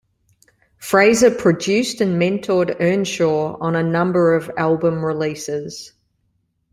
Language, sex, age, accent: English, female, 40-49, Australian English